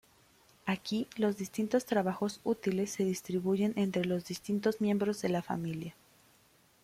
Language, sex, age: Spanish, female, 19-29